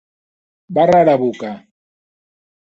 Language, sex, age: Occitan, male, 60-69